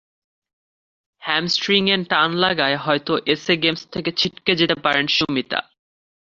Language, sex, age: Bengali, male, under 19